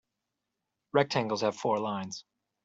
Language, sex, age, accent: English, male, 30-39, United States English